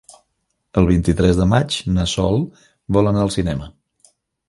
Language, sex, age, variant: Catalan, male, 50-59, Central